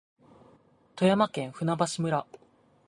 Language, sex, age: Japanese, male, 19-29